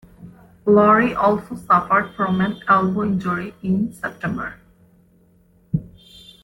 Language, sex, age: English, female, 19-29